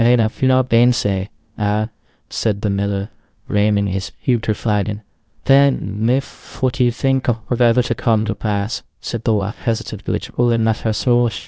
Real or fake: fake